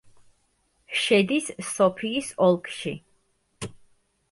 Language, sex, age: Georgian, female, 19-29